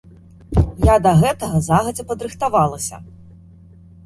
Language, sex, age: Belarusian, female, 30-39